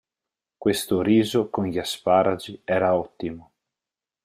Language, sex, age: Italian, male, 19-29